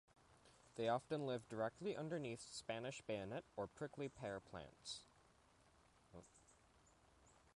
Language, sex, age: English, male, under 19